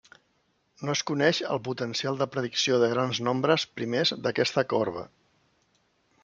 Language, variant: Catalan, Central